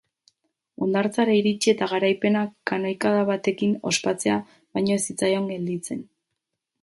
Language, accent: Basque, Erdialdekoa edo Nafarra (Gipuzkoa, Nafarroa)